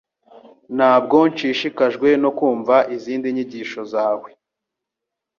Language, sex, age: Kinyarwanda, male, 19-29